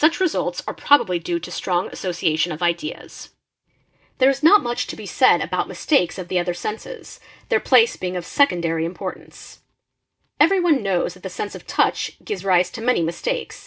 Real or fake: real